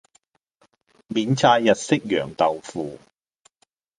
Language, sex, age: Cantonese, male, 50-59